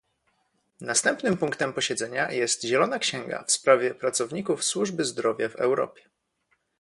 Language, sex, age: Polish, male, 30-39